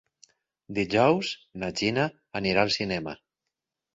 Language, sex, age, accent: Catalan, male, 40-49, valencià